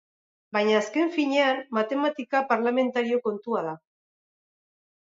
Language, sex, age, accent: Basque, female, 40-49, Erdialdekoa edo Nafarra (Gipuzkoa, Nafarroa)